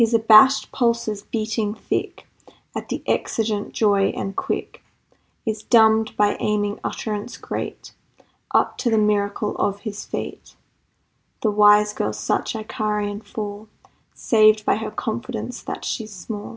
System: none